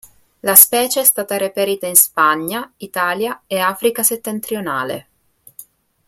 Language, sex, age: Italian, female, 19-29